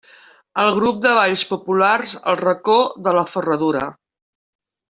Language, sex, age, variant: Catalan, female, 60-69, Nord-Occidental